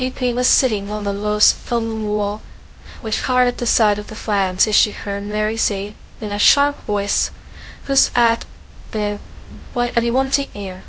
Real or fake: fake